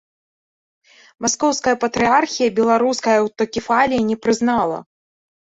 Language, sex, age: Belarusian, female, 19-29